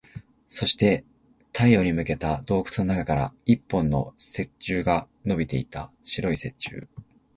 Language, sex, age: Japanese, male, 19-29